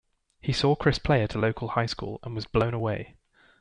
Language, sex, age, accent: English, male, 19-29, England English